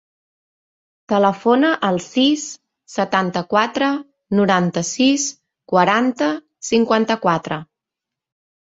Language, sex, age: Catalan, female, 30-39